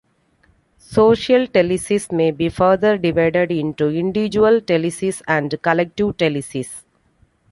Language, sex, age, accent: English, female, 40-49, India and South Asia (India, Pakistan, Sri Lanka)